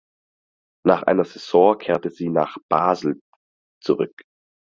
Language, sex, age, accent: German, male, 19-29, Deutschland Deutsch